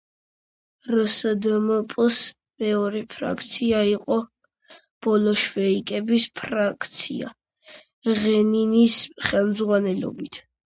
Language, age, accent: Georgian, under 19, ჩვეულებრივი